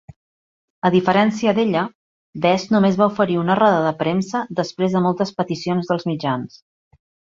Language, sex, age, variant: Catalan, female, 40-49, Central